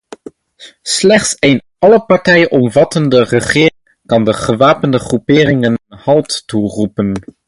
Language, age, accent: Dutch, 19-29, Nederlands Nederlands